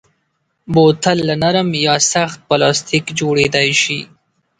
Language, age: Pashto, 19-29